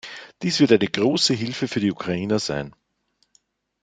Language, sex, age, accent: German, male, 50-59, Österreichisches Deutsch